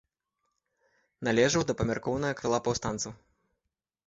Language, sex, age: Belarusian, male, 30-39